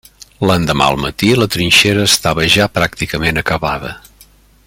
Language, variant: Catalan, Central